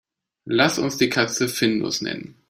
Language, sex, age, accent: German, male, 30-39, Deutschland Deutsch